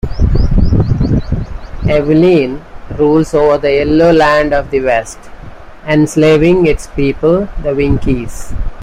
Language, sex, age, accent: English, male, 40-49, India and South Asia (India, Pakistan, Sri Lanka)